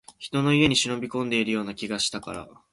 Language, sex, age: Japanese, male, 19-29